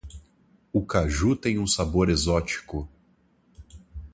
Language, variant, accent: Portuguese, Portuguese (Brasil), Mineiro